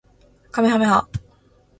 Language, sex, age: Japanese, female, 19-29